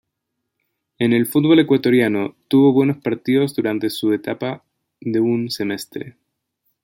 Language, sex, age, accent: Spanish, male, 19-29, Chileno: Chile, Cuyo